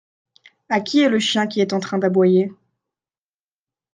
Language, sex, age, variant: French, female, 19-29, Français de métropole